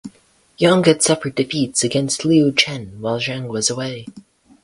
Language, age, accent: English, 19-29, United States English